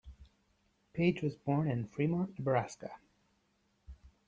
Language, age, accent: English, 30-39, United States English